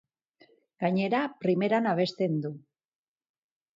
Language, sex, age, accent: Basque, female, 50-59, Mendebalekoa (Araba, Bizkaia, Gipuzkoako mendebaleko herri batzuk)